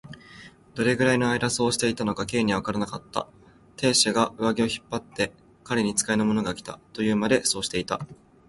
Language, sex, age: Japanese, male, under 19